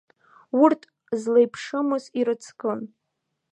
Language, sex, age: Abkhazian, female, 19-29